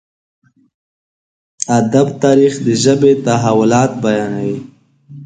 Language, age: Pashto, 19-29